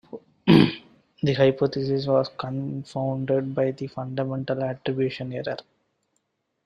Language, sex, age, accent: English, male, 19-29, India and South Asia (India, Pakistan, Sri Lanka)